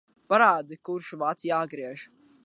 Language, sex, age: Latvian, male, under 19